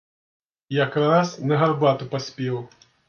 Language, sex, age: Belarusian, male, 30-39